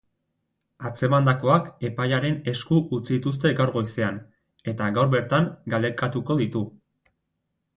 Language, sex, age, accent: Basque, male, 19-29, Erdialdekoa edo Nafarra (Gipuzkoa, Nafarroa)